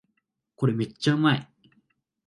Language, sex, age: Japanese, male, 19-29